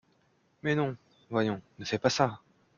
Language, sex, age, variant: French, male, 19-29, Français de métropole